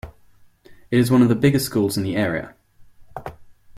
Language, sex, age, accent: English, male, 19-29, England English